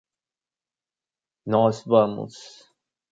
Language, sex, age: Portuguese, male, 19-29